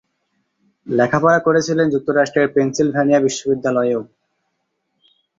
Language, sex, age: Bengali, male, 19-29